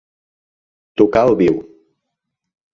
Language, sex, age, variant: Catalan, male, 30-39, Central